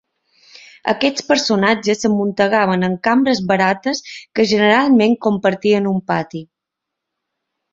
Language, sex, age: Catalan, female, 30-39